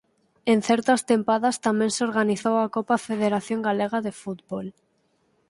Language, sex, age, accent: Galician, female, under 19, Oriental (común en zona oriental)